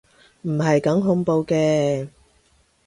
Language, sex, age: Cantonese, female, 30-39